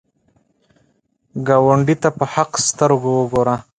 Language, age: Pashto, 19-29